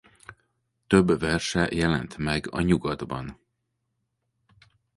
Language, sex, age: Hungarian, male, 40-49